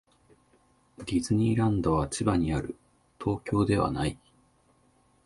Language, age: Japanese, 19-29